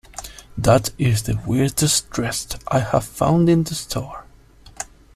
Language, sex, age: English, male, 19-29